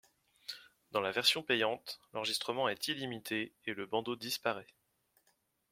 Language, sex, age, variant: French, male, 19-29, Français de métropole